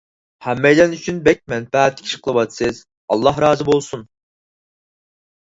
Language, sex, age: Uyghur, male, 19-29